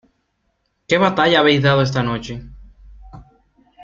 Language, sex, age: Spanish, male, 19-29